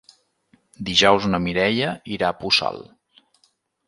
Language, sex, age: Catalan, male, 40-49